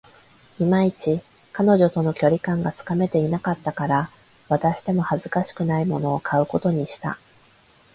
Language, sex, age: Japanese, female, 30-39